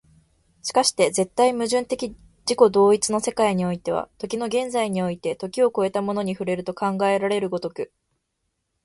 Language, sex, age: Japanese, female, 19-29